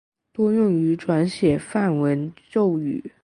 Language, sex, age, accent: Chinese, male, under 19, 出生地：江西省